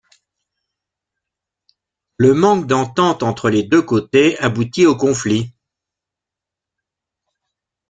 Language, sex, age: French, male, 60-69